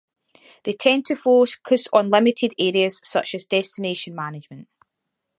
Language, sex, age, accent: English, female, 40-49, Scottish English